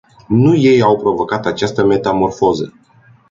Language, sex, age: Romanian, male, 19-29